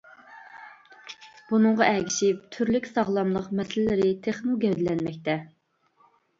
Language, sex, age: Uyghur, female, 30-39